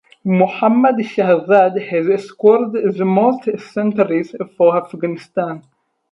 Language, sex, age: English, male, 19-29